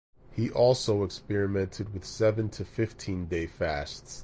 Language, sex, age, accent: English, male, 40-49, United States English